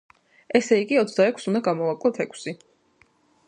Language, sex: Georgian, female